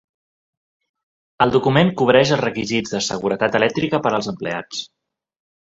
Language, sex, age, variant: Catalan, male, 19-29, Central